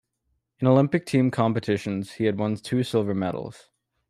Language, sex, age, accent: English, male, under 19, Canadian English